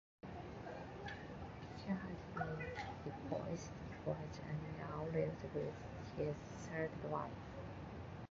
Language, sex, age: English, female, 19-29